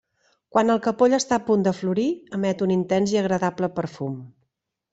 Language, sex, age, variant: Catalan, female, 50-59, Central